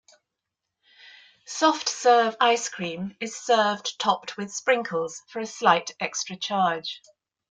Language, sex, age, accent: English, female, 60-69, England English